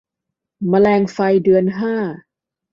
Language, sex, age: Thai, female, 30-39